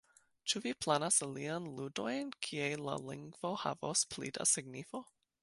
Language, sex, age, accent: Esperanto, female, 30-39, Internacia